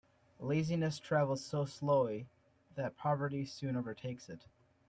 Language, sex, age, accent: English, male, 19-29, United States English